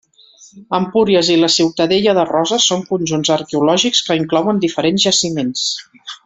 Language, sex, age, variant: Catalan, female, 40-49, Central